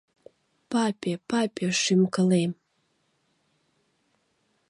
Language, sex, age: Mari, female, 19-29